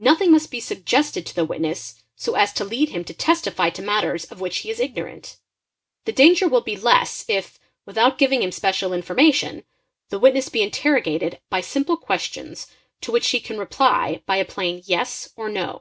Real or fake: real